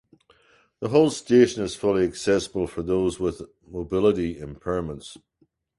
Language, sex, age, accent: English, male, 50-59, Irish English